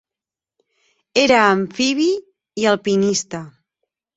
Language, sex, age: Catalan, female, 40-49